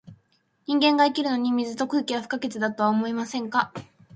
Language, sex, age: Japanese, female, 19-29